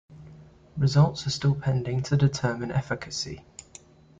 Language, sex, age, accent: English, male, 19-29, England English